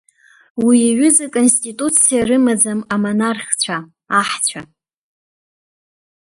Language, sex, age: Abkhazian, female, 19-29